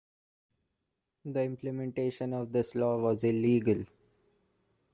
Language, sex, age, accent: English, male, 19-29, India and South Asia (India, Pakistan, Sri Lanka)